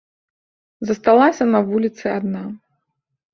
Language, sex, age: Belarusian, female, 30-39